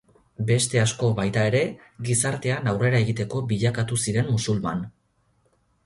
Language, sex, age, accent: Basque, male, 19-29, Mendebalekoa (Araba, Bizkaia, Gipuzkoako mendebaleko herri batzuk)